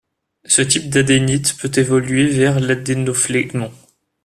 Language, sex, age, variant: French, male, 19-29, Français de métropole